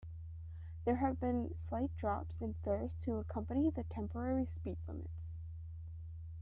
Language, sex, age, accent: English, female, 19-29, United States English